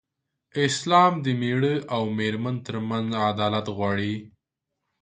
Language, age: Pashto, 30-39